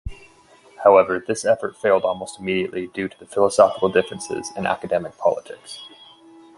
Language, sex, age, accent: English, male, 19-29, United States English